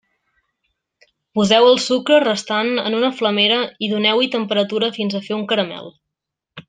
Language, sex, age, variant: Catalan, female, 19-29, Central